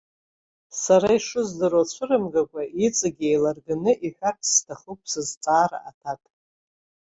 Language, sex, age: Abkhazian, female, 60-69